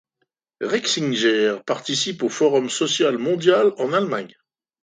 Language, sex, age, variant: French, male, 60-69, Français de métropole